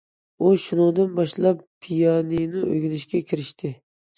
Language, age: Uyghur, 19-29